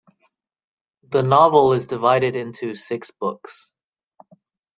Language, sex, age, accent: English, male, 30-39, United States English